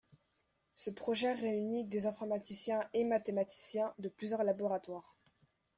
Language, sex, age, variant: French, female, under 19, Français de métropole